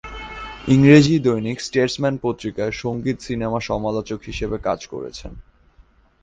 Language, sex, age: Bengali, male, under 19